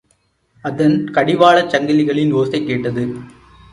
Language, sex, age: Tamil, male, 19-29